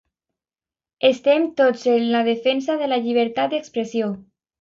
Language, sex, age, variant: Catalan, female, under 19, Alacantí